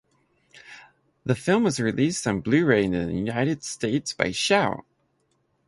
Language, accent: English, United States English